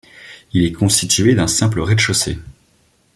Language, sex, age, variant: French, male, 19-29, Français de métropole